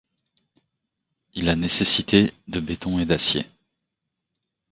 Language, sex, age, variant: French, male, 30-39, Français de métropole